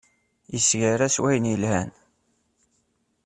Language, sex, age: Kabyle, male, 19-29